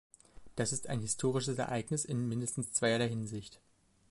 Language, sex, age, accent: German, male, 19-29, Deutschland Deutsch